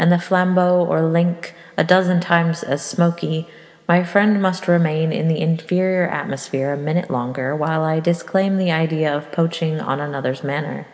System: none